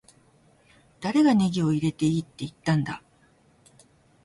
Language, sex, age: Japanese, female, 60-69